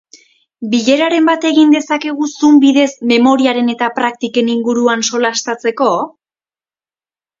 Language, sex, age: Basque, female, 19-29